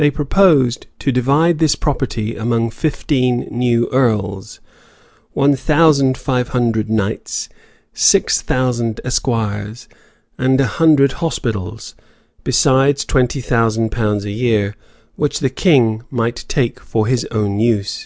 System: none